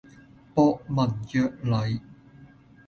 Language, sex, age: Cantonese, male, 19-29